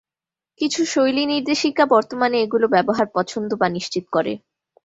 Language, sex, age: Bengali, female, 19-29